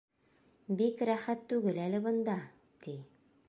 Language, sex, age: Bashkir, female, 30-39